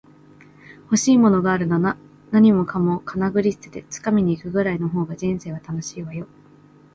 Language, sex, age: Japanese, female, 19-29